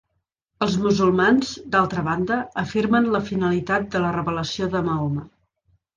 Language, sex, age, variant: Catalan, female, 40-49, Central